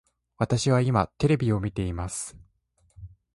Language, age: Japanese, 19-29